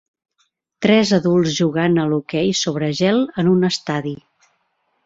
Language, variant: Catalan, Central